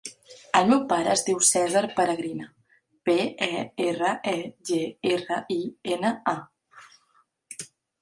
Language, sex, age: Catalan, female, 19-29